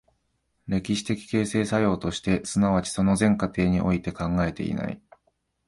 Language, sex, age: Japanese, male, 19-29